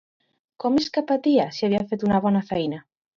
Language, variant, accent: Catalan, Central, central